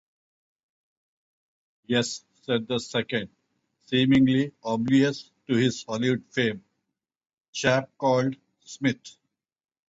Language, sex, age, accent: English, male, 50-59, India and South Asia (India, Pakistan, Sri Lanka)